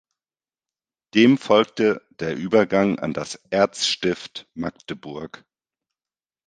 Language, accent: German, Deutschland Deutsch